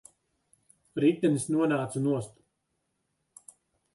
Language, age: Latvian, 40-49